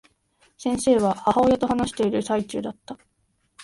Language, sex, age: Japanese, female, 19-29